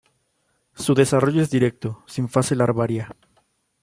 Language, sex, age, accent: Spanish, male, 19-29, México